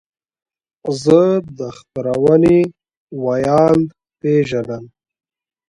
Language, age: Pashto, 19-29